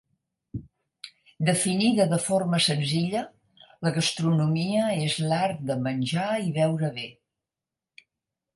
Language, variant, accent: Catalan, Central, central